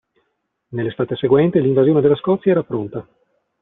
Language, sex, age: Italian, male, 40-49